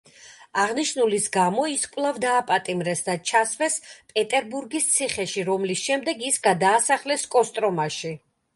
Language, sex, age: Georgian, female, 50-59